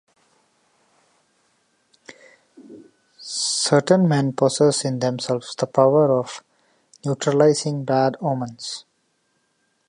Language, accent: English, India and South Asia (India, Pakistan, Sri Lanka)